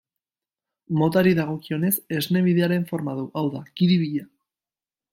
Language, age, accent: Basque, 19-29, Mendebalekoa (Araba, Bizkaia, Gipuzkoako mendebaleko herri batzuk)